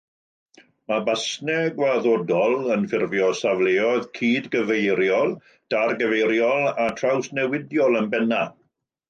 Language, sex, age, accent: Welsh, male, 50-59, Y Deyrnas Unedig Cymraeg